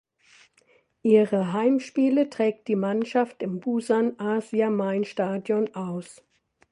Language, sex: German, female